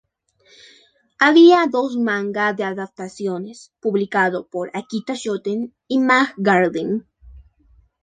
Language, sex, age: Spanish, female, 19-29